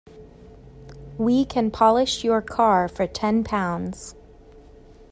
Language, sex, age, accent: English, female, 19-29, United States English